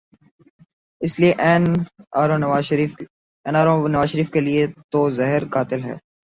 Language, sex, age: Urdu, male, 19-29